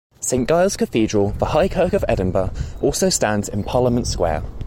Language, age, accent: English, 19-29, England English